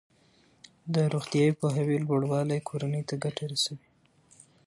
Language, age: Pashto, 19-29